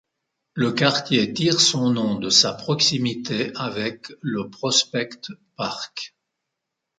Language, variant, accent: French, Français d'Europe, Français de Suisse